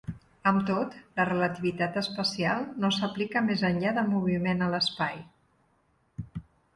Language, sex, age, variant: Catalan, female, 40-49, Central